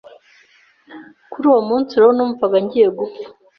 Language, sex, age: Kinyarwanda, female, 19-29